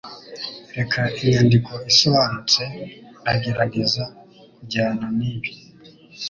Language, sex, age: Kinyarwanda, male, 19-29